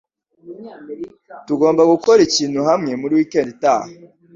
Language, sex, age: Kinyarwanda, male, under 19